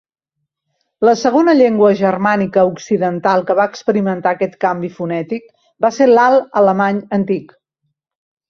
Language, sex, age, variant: Catalan, female, 50-59, Central